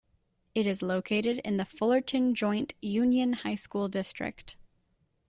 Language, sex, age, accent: English, female, 19-29, United States English